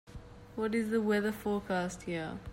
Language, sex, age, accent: English, male, 40-49, Australian English